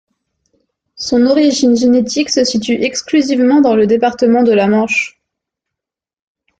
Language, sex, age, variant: French, female, under 19, Français de métropole